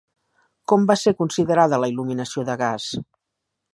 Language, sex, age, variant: Catalan, female, 50-59, Central